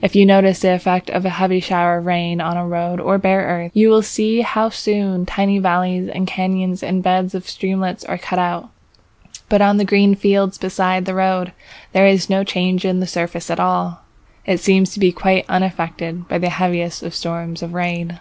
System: none